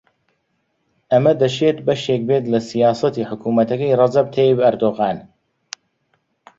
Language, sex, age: Central Kurdish, male, 30-39